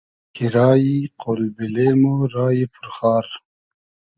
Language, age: Hazaragi, 19-29